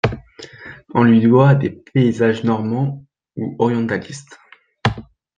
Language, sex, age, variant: French, male, 19-29, Français de métropole